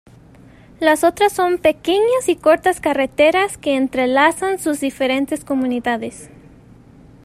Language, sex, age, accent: Spanish, female, 19-29, México